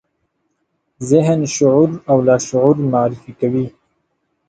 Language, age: Pashto, under 19